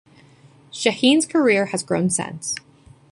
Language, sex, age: English, female, 19-29